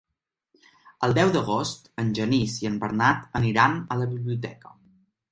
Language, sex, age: Catalan, male, 19-29